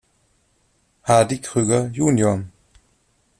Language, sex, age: German, male, 30-39